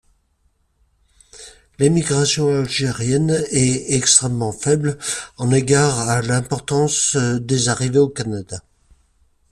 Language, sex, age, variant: French, male, 50-59, Français de métropole